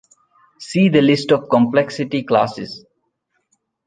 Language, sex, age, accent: English, male, 19-29, India and South Asia (India, Pakistan, Sri Lanka)